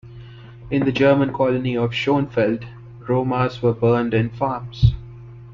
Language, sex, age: English, male, 19-29